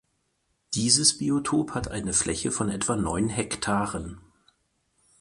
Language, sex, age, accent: German, male, 40-49, Deutschland Deutsch